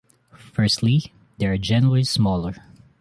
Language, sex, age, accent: English, male, 19-29, Filipino